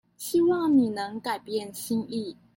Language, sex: Chinese, female